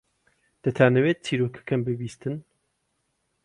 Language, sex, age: Central Kurdish, male, 30-39